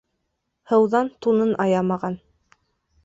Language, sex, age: Bashkir, female, 19-29